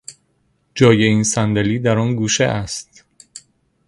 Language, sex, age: Persian, male, 30-39